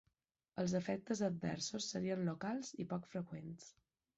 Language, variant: Catalan, Balear